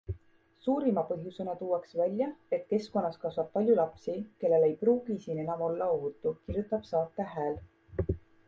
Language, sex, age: Estonian, female, 19-29